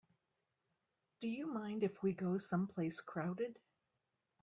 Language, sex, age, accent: English, female, 60-69, United States English